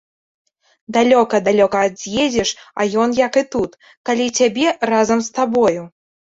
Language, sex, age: Belarusian, female, 19-29